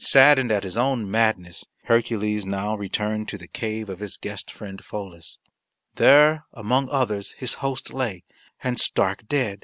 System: none